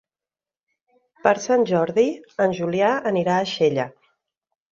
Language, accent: Catalan, Oriental